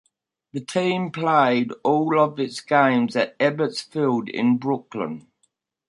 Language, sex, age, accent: English, male, 70-79, Australian English